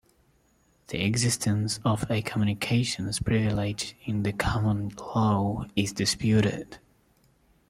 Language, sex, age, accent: English, male, 19-29, United States English